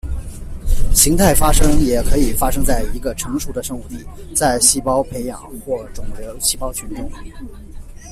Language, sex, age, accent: Chinese, male, 30-39, 出生地：江苏省